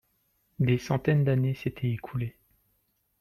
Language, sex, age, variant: French, male, 30-39, Français de métropole